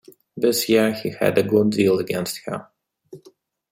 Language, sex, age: English, male, 30-39